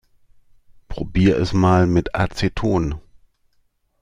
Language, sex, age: German, male, 50-59